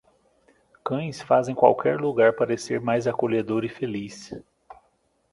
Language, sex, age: Portuguese, male, 30-39